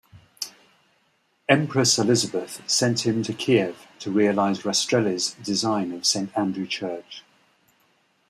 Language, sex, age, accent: English, male, 50-59, England English